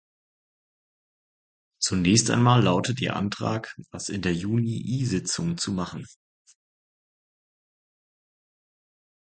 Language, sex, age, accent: German, male, 30-39, Deutschland Deutsch